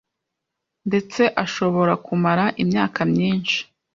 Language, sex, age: Kinyarwanda, female, 19-29